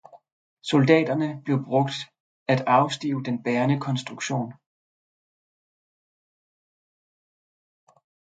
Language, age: Danish, 30-39